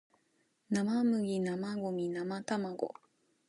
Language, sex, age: Japanese, female, 19-29